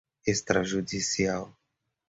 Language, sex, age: Portuguese, male, 30-39